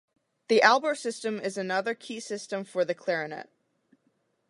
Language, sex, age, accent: English, female, under 19, United States English